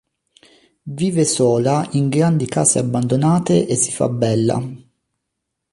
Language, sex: Italian, male